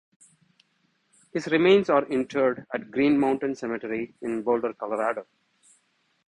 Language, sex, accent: English, male, India and South Asia (India, Pakistan, Sri Lanka)